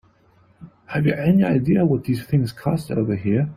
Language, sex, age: English, male, 19-29